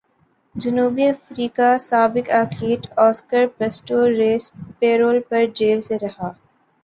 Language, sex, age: Urdu, female, 19-29